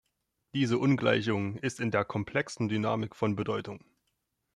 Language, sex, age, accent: German, male, 30-39, Deutschland Deutsch